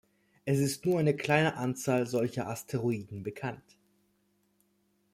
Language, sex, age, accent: German, male, 19-29, Deutschland Deutsch